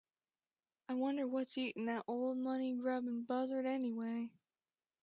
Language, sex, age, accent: English, female, 19-29, United States English